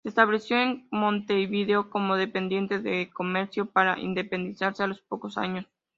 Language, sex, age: Spanish, female, 19-29